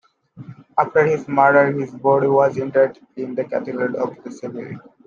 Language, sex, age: English, male, 19-29